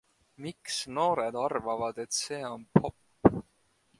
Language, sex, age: Estonian, male, 19-29